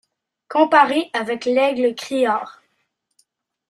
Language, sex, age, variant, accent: French, female, 50-59, Français d'Amérique du Nord, Français du Canada